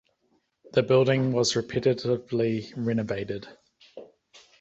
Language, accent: English, New Zealand English